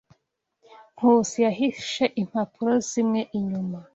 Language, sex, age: Kinyarwanda, female, 19-29